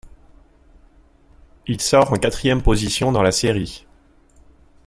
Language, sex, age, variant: French, male, 30-39, Français de métropole